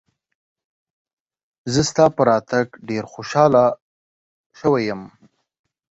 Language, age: Pashto, 30-39